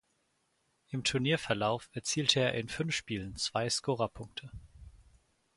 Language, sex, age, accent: German, male, 19-29, Deutschland Deutsch